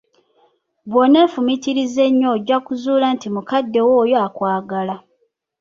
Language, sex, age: Ganda, female, 30-39